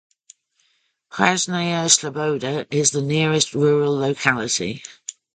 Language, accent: English, England English